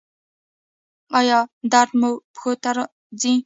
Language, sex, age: Pashto, female, 19-29